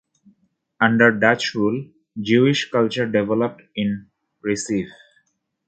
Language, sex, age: English, male, 30-39